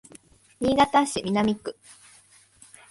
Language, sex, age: Japanese, female, 19-29